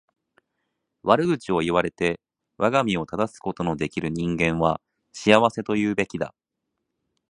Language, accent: Japanese, 関西弁